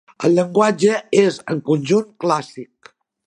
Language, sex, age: Catalan, female, 60-69